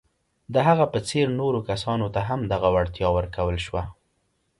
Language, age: Pashto, 19-29